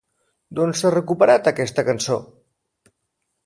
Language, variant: Catalan, Central